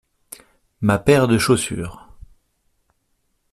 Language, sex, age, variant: French, male, 30-39, Français de métropole